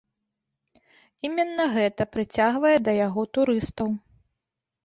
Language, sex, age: Belarusian, female, 30-39